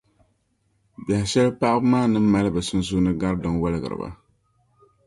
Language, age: Dagbani, 30-39